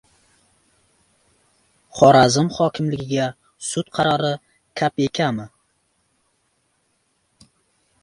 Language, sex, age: Uzbek, male, under 19